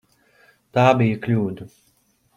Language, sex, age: Latvian, male, 19-29